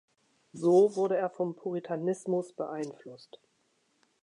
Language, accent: German, Deutschland Deutsch